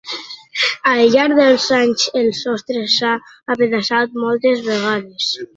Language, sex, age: Catalan, male, 60-69